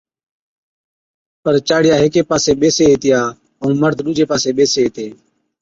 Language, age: Od, 30-39